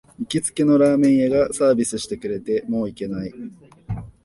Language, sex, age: Japanese, male, 19-29